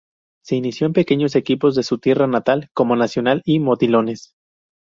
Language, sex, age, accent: Spanish, male, 19-29, México